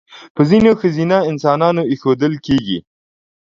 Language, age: Pashto, 30-39